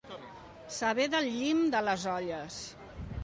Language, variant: Catalan, Central